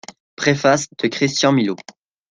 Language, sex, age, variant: French, male, under 19, Français de métropole